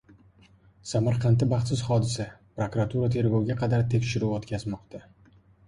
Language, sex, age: Uzbek, male, 19-29